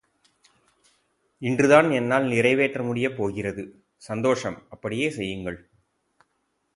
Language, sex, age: Tamil, male, 40-49